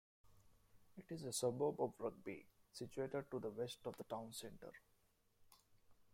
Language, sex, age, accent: English, male, 30-39, India and South Asia (India, Pakistan, Sri Lanka)